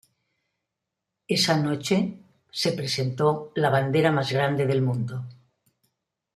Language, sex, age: Spanish, female, 70-79